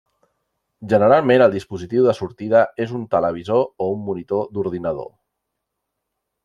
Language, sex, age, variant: Catalan, male, 40-49, Central